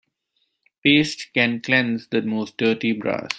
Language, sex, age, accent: English, male, 30-39, India and South Asia (India, Pakistan, Sri Lanka)